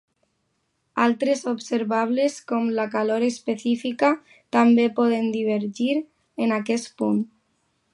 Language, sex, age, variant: Catalan, female, under 19, Alacantí